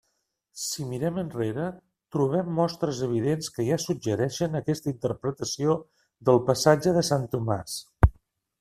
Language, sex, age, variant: Catalan, male, 50-59, Central